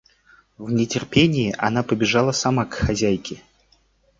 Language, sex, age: Russian, male, 40-49